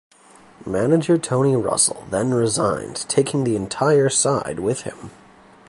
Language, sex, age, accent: English, male, 19-29, Canadian English